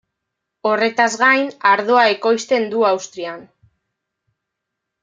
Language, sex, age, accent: Basque, female, 19-29, Mendebalekoa (Araba, Bizkaia, Gipuzkoako mendebaleko herri batzuk)